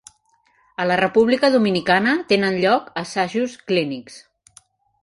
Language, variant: Catalan, Central